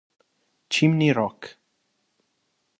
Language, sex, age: Italian, male, 19-29